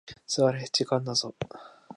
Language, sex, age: Japanese, male, 19-29